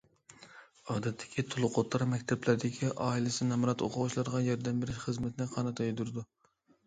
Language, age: Uyghur, 19-29